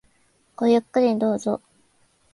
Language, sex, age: Japanese, female, 19-29